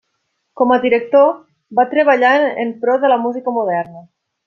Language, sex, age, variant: Catalan, female, 19-29, Nord-Occidental